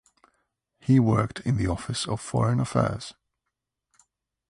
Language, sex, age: English, male, 50-59